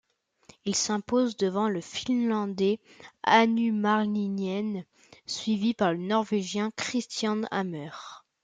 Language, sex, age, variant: French, male, under 19, Français de métropole